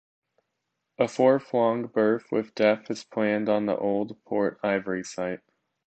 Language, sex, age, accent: English, male, under 19, United States English